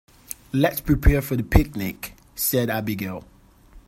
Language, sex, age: English, male, 19-29